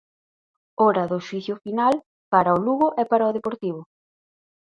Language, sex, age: Galician, female, 19-29